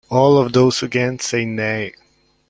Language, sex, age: English, male, 19-29